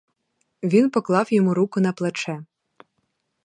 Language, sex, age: Ukrainian, female, 19-29